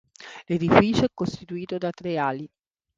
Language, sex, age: Italian, female, 40-49